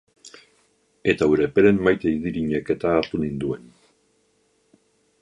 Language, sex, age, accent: Basque, male, 50-59, Erdialdekoa edo Nafarra (Gipuzkoa, Nafarroa)